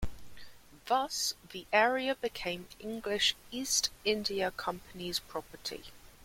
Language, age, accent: English, 19-29, England English